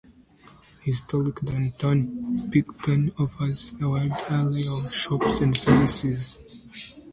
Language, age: English, 19-29